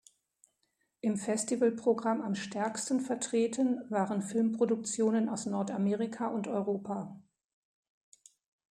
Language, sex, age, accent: German, female, 60-69, Deutschland Deutsch